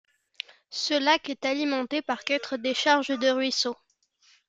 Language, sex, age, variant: French, female, under 19, Français de métropole